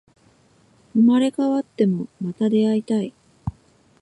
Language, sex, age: Japanese, female, 40-49